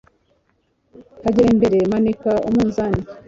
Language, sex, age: Kinyarwanda, female, 40-49